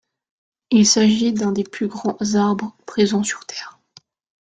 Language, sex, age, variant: French, female, under 19, Français de métropole